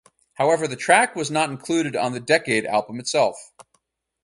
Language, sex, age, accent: English, male, 30-39, United States English